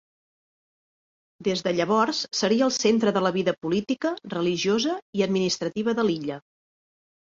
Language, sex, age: Catalan, female, 40-49